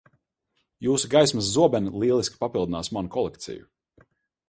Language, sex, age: Latvian, male, 40-49